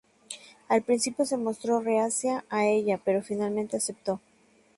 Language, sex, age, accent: Spanish, female, 30-39, México